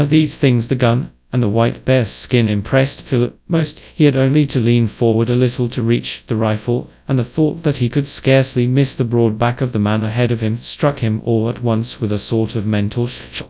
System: TTS, FastPitch